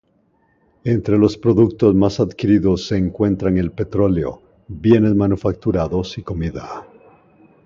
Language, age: Spanish, 50-59